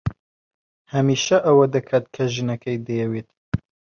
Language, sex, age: Central Kurdish, male, 19-29